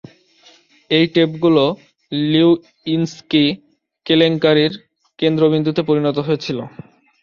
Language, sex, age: Bengali, male, 19-29